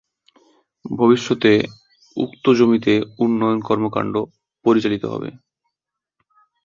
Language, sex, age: Bengali, male, 19-29